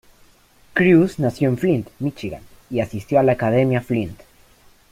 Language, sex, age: Spanish, male, under 19